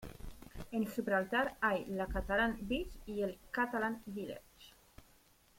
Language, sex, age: Spanish, female, 30-39